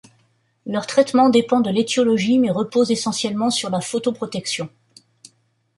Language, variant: French, Français de métropole